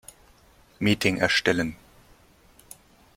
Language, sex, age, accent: German, male, 19-29, Deutschland Deutsch